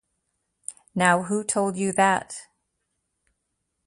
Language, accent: English, midwest